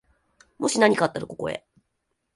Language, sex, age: Japanese, female, 19-29